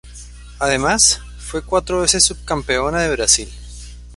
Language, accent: Spanish, Andino-Pacífico: Colombia, Perú, Ecuador, oeste de Bolivia y Venezuela andina